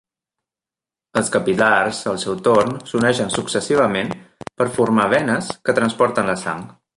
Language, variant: Catalan, Central